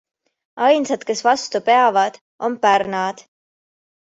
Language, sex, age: Estonian, female, 19-29